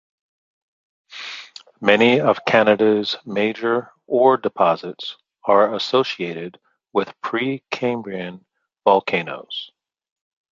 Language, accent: English, United States English